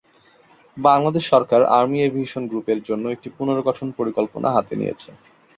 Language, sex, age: Bengali, male, 19-29